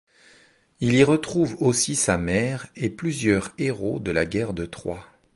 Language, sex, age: French, male, 40-49